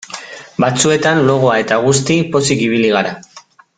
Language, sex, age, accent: Basque, male, 40-49, Mendebalekoa (Araba, Bizkaia, Gipuzkoako mendebaleko herri batzuk)